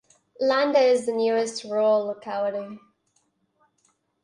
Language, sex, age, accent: English, female, under 19, England English